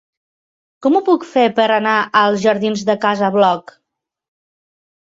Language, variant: Catalan, Central